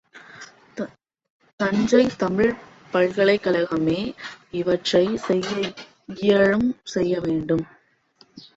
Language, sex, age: Tamil, female, 19-29